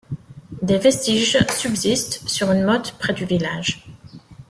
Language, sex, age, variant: French, female, 40-49, Français de métropole